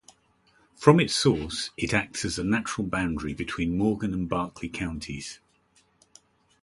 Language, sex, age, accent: English, male, 60-69, England English